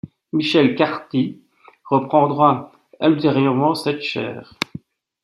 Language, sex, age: French, male, 50-59